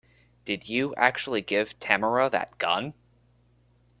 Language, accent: English, United States English